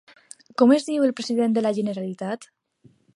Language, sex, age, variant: Catalan, female, under 19, Alacantí